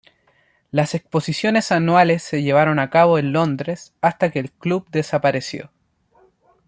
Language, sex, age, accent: Spanish, male, 19-29, Chileno: Chile, Cuyo